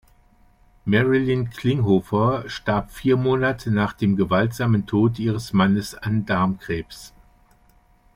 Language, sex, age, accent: German, male, 60-69, Deutschland Deutsch